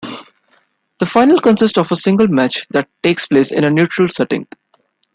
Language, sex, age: English, male, 19-29